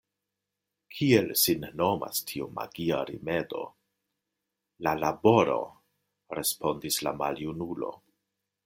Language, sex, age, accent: Esperanto, male, 50-59, Internacia